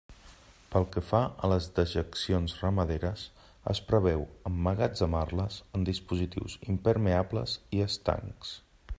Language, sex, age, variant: Catalan, male, 40-49, Central